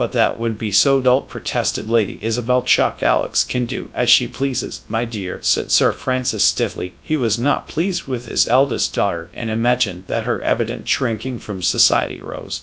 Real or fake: fake